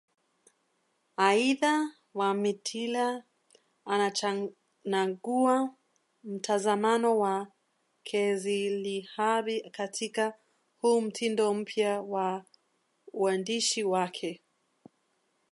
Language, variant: Swahili, Kiswahili Sanifu (EA)